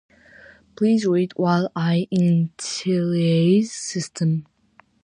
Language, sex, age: English, female, under 19